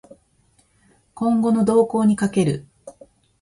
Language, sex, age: Japanese, female, 50-59